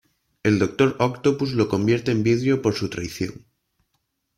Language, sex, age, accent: Spanish, male, 19-29, España: Norte peninsular (Asturias, Castilla y León, Cantabria, País Vasco, Navarra, Aragón, La Rioja, Guadalajara, Cuenca)